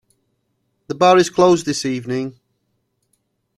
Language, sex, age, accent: English, male, 40-49, England English